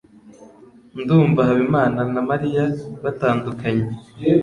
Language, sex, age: Kinyarwanda, male, 19-29